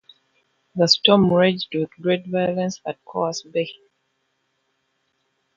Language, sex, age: English, female, 30-39